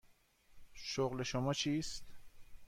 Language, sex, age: Persian, male, 40-49